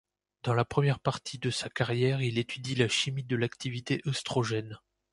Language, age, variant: French, 40-49, Français de métropole